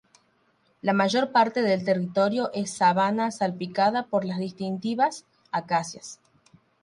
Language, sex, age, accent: Spanish, female, 19-29, Rioplatense: Argentina, Uruguay, este de Bolivia, Paraguay